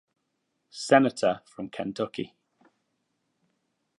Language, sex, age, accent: English, male, 19-29, England English